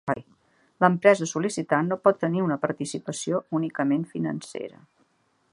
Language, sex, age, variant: Catalan, female, 50-59, Central